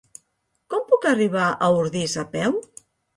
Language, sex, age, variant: Catalan, female, 50-59, Central